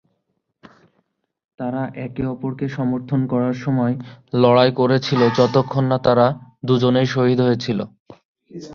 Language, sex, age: Bengali, male, 19-29